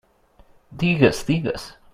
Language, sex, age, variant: Catalan, male, 19-29, Central